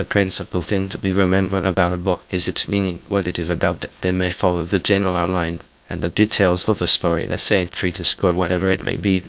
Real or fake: fake